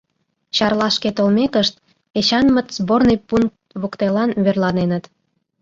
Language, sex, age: Mari, female, 19-29